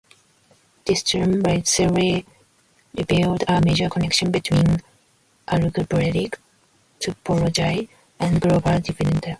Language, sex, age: English, female, 19-29